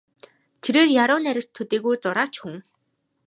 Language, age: Mongolian, 19-29